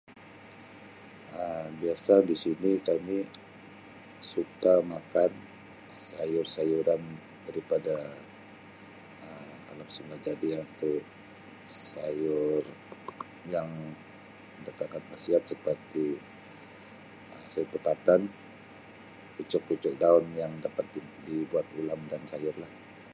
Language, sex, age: Sabah Malay, male, 40-49